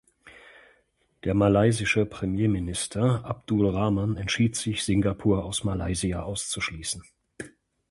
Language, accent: German, Deutschland Deutsch